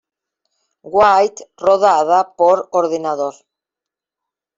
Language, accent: Spanish, Rioplatense: Argentina, Uruguay, este de Bolivia, Paraguay